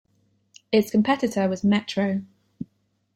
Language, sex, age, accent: English, female, 19-29, England English